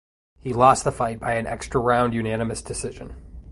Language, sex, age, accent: English, male, 19-29, United States English